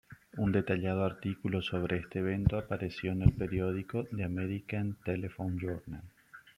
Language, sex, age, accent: Spanish, male, 40-49, Rioplatense: Argentina, Uruguay, este de Bolivia, Paraguay